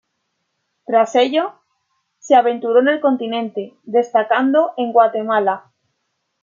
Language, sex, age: Spanish, female, 30-39